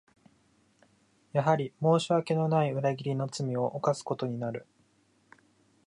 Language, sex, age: Japanese, male, 19-29